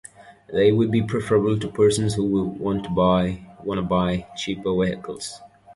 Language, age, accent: English, 19-29, England English